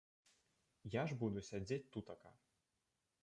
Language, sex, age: Belarusian, male, 19-29